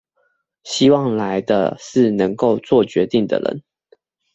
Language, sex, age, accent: Chinese, male, 30-39, 出生地：臺北市